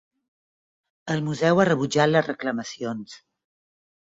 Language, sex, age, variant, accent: Catalan, female, 60-69, Balear, balear